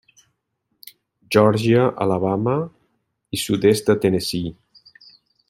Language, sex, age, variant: Catalan, male, 40-49, Central